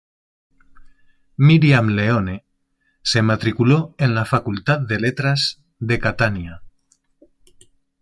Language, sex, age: Spanish, male, 40-49